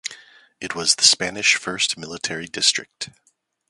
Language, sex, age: English, male, 40-49